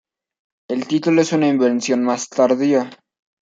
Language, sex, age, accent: Spanish, male, under 19, México